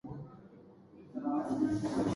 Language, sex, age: Spanish, male, 19-29